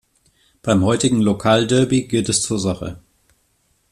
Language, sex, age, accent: German, male, 40-49, Deutschland Deutsch